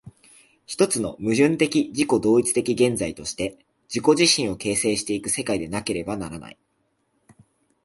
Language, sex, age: Japanese, male, under 19